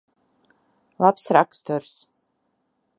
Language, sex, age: Latvian, female, 40-49